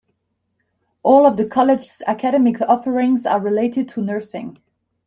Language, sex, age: English, male, 19-29